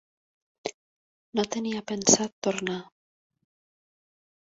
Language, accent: Catalan, valencià